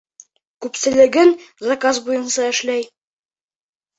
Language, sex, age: Bashkir, male, under 19